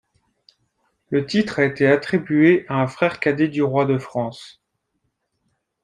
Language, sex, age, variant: French, male, 30-39, Français de métropole